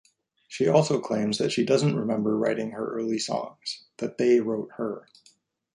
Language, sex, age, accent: English, male, 40-49, United States English